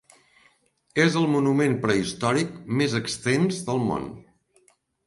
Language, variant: Catalan, Central